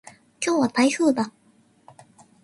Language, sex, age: Japanese, female, 19-29